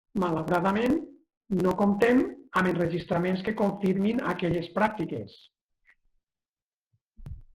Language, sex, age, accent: Catalan, male, 50-59, valencià